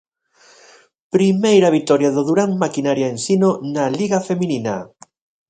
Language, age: Galician, 40-49